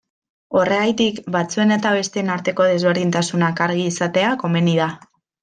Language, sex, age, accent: Basque, female, 19-29, Mendebalekoa (Araba, Bizkaia, Gipuzkoako mendebaleko herri batzuk)